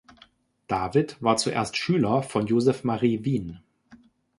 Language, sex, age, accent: German, male, 30-39, Deutschland Deutsch